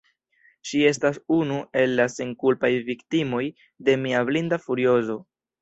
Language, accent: Esperanto, Internacia